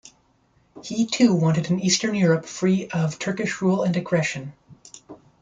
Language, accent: English, United States English